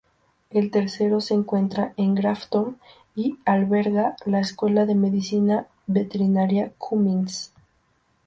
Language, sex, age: Spanish, female, under 19